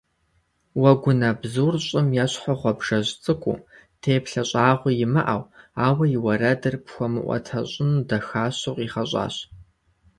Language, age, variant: Kabardian, 19-29, Адыгэбзэ (Къэбэрдей, Кирил, Урысей)